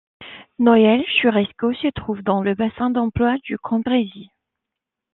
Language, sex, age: French, female, 30-39